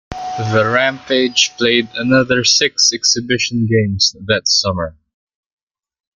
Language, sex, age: English, male, 19-29